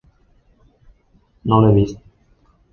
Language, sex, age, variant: Catalan, male, 30-39, Septentrional